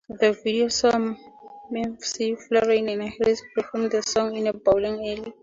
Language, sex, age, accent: English, female, 19-29, Southern African (South Africa, Zimbabwe, Namibia)